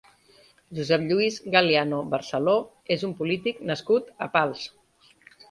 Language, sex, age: Catalan, female, 40-49